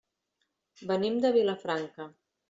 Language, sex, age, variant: Catalan, female, 50-59, Central